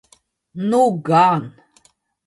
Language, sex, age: Latvian, female, 50-59